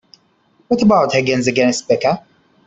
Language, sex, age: English, male, 30-39